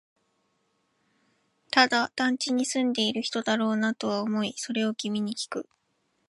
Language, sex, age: Japanese, female, 19-29